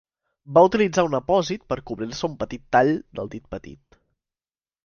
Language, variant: Catalan, Central